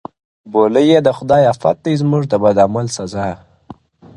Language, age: Pashto, under 19